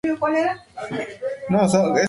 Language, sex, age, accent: Spanish, male, 19-29, México